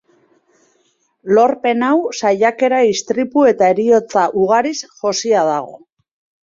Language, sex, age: Basque, female, 40-49